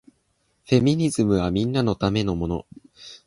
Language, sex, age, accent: Japanese, male, 19-29, 標準語